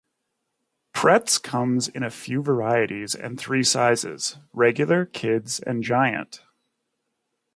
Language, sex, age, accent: English, male, 30-39, Canadian English